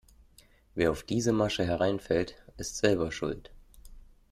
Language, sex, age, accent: German, male, 30-39, Deutschland Deutsch